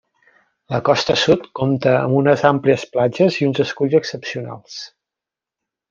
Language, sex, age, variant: Catalan, male, 30-39, Central